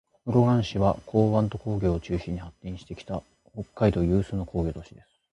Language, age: Japanese, 30-39